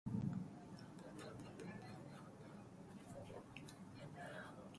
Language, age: Persian, 19-29